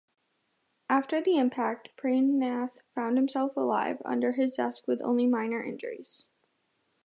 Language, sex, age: English, female, 19-29